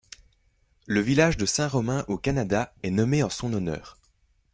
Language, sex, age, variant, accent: French, male, 19-29, Français d'Europe, Français de Belgique